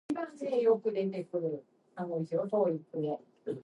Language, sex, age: English, female, under 19